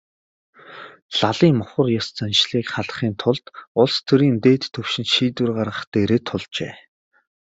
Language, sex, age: Mongolian, male, 30-39